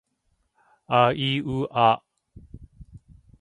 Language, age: Japanese, 50-59